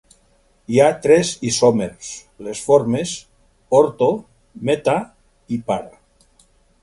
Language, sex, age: Catalan, male, 60-69